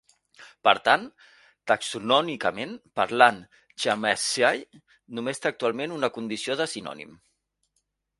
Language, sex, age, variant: Catalan, male, 40-49, Central